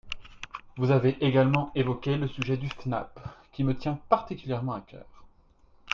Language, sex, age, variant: French, male, 30-39, Français de métropole